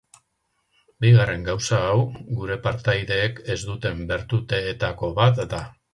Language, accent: Basque, Mendebalekoa (Araba, Bizkaia, Gipuzkoako mendebaleko herri batzuk)